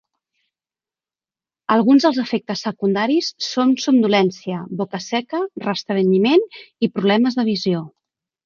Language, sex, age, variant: Catalan, female, 40-49, Central